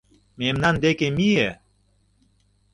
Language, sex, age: Mari, male, 60-69